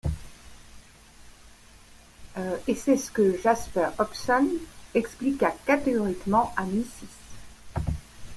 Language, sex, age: French, female, 50-59